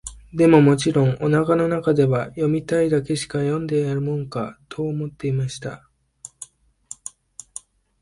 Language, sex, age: Japanese, male, 19-29